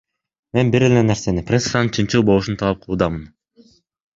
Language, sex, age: Kyrgyz, male, under 19